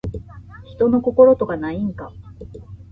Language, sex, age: Japanese, female, 19-29